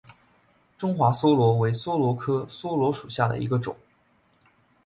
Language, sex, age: Chinese, male, 19-29